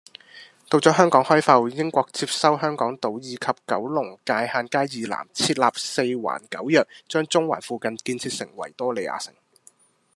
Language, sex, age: Cantonese, male, 30-39